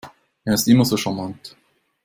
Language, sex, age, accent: German, male, 19-29, Schweizerdeutsch